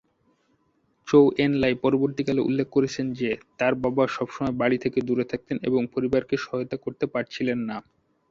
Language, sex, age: Bengali, male, 19-29